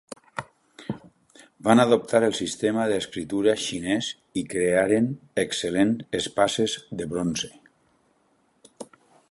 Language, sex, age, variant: Catalan, male, 50-59, Alacantí